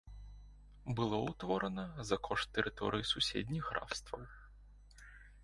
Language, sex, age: Belarusian, male, 19-29